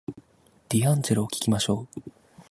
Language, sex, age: Japanese, male, under 19